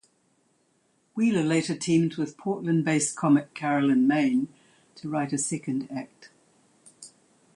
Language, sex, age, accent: English, female, 70-79, New Zealand English